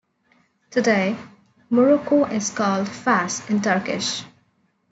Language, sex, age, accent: English, female, 19-29, India and South Asia (India, Pakistan, Sri Lanka)